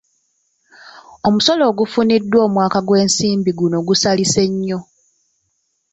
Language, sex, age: Ganda, female, 19-29